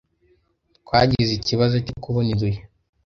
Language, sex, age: Kinyarwanda, male, under 19